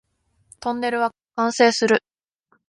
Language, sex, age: Japanese, female, 19-29